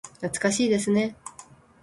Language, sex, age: Japanese, female, 19-29